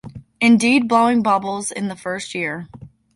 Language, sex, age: English, female, under 19